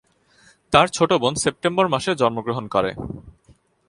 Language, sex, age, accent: Bengali, male, 19-29, প্রমিত